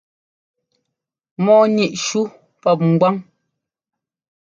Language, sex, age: Ngomba, female, 30-39